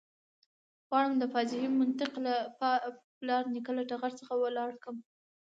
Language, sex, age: Pashto, female, under 19